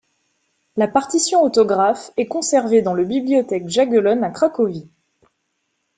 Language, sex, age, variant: French, female, 19-29, Français de métropole